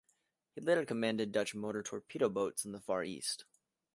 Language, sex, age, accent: English, male, under 19, United States English